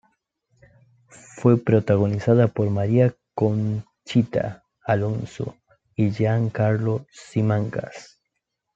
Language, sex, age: Spanish, male, 19-29